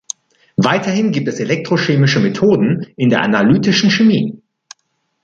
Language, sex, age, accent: German, male, 40-49, Deutschland Deutsch